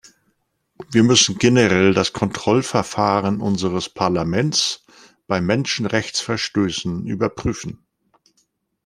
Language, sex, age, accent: German, male, 60-69, Deutschland Deutsch